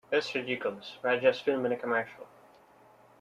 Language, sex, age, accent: English, male, 19-29, United States English